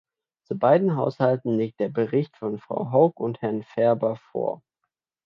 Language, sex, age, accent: German, male, under 19, Deutschland Deutsch